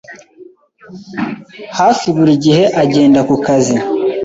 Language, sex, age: Kinyarwanda, male, 19-29